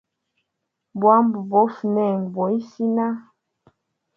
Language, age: Hemba, 30-39